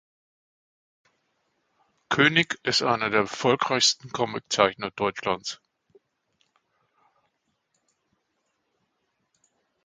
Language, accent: German, Deutschland Deutsch